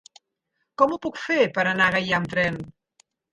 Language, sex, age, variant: Catalan, female, 50-59, Central